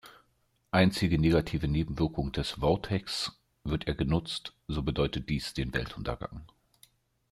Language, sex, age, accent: German, male, 30-39, Deutschland Deutsch